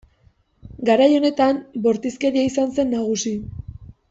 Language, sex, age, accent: Basque, female, under 19, Erdialdekoa edo Nafarra (Gipuzkoa, Nafarroa)